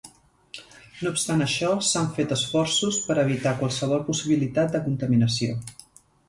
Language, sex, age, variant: Catalan, female, 50-59, Central